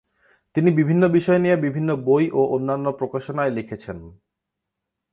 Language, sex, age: Bengali, male, 19-29